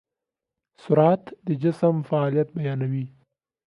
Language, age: Pashto, 19-29